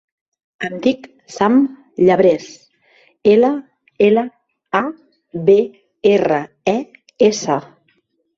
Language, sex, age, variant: Catalan, female, 30-39, Central